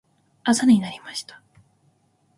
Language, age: Japanese, 19-29